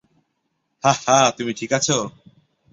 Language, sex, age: Bengali, male, 19-29